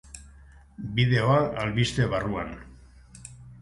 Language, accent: Basque, Erdialdekoa edo Nafarra (Gipuzkoa, Nafarroa)